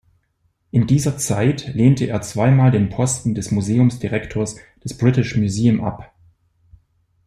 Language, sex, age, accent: German, male, 30-39, Deutschland Deutsch